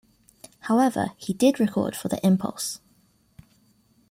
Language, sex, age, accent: English, female, 19-29, England English